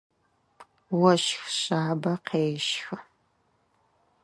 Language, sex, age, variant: Adyghe, female, 30-39, Адыгабзэ (Кирил, пстэумэ зэдыряе)